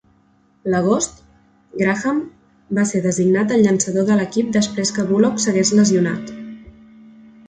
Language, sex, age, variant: Catalan, female, 19-29, Central